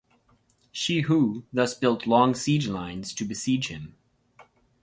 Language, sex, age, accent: English, male, 30-39, United States English